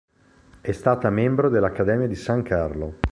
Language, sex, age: Italian, male, 30-39